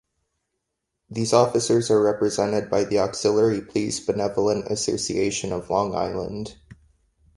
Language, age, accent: English, 30-39, United States English